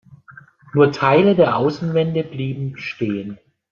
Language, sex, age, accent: German, male, 50-59, Deutschland Deutsch